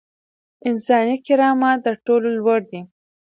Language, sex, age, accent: Pashto, female, under 19, کندهاری لهجه